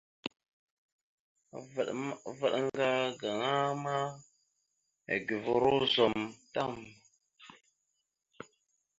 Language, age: Mada (Cameroon), 19-29